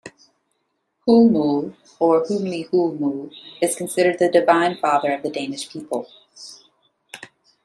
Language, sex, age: English, female, 19-29